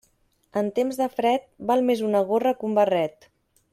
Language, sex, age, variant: Catalan, female, 30-39, Central